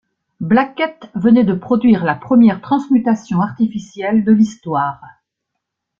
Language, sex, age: French, female, 70-79